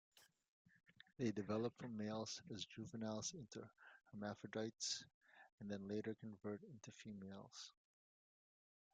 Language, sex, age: English, male, 40-49